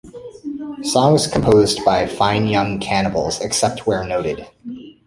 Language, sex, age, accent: English, male, 30-39, United States English